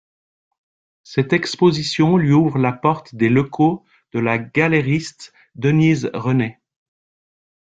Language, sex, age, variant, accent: French, male, 40-49, Français d'Europe, Français de Suisse